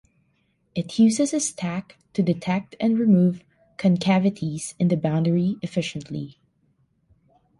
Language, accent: English, Filipino